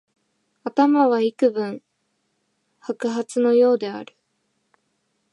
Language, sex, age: Japanese, female, 19-29